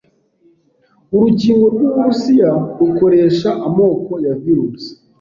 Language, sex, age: Kinyarwanda, male, 30-39